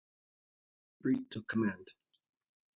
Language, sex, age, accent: English, male, 40-49, United States English